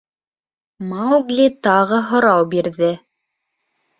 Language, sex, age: Bashkir, female, 19-29